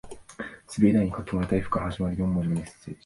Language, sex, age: Japanese, male, 19-29